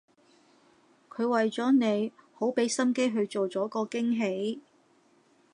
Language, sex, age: Cantonese, female, 40-49